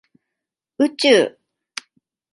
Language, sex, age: Japanese, female, 40-49